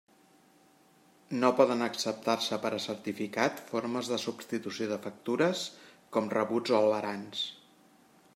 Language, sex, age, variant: Catalan, male, 40-49, Central